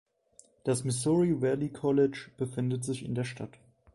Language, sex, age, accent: German, male, 19-29, Deutschland Deutsch